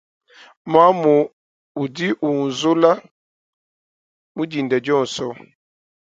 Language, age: Luba-Lulua, 19-29